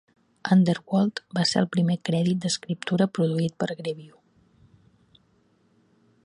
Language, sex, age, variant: Catalan, female, 30-39, Central